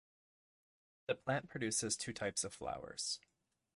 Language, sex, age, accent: English, male, 19-29, Canadian English